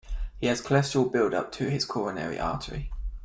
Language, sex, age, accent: English, male, 19-29, England English